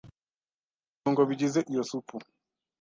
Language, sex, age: Kinyarwanda, male, 19-29